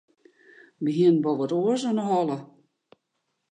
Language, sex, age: Western Frisian, female, 60-69